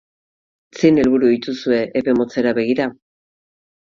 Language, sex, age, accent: Basque, female, 40-49, Mendebalekoa (Araba, Bizkaia, Gipuzkoako mendebaleko herri batzuk)